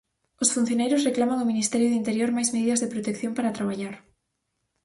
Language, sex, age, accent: Galician, female, 19-29, Normativo (estándar)